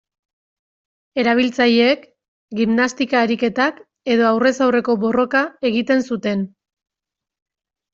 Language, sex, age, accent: Basque, female, 30-39, Erdialdekoa edo Nafarra (Gipuzkoa, Nafarroa)